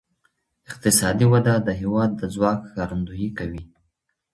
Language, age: Pashto, 30-39